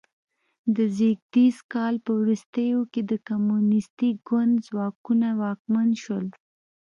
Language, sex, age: Pashto, female, 19-29